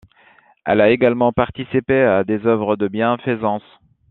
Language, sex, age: French, male, 30-39